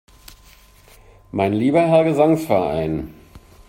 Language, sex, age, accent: German, male, 50-59, Deutschland Deutsch